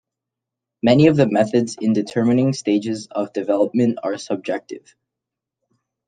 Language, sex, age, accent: English, male, under 19, Canadian English